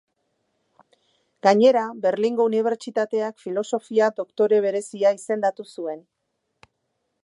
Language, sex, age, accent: Basque, female, 50-59, Erdialdekoa edo Nafarra (Gipuzkoa, Nafarroa)